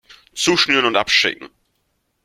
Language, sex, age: German, male, 19-29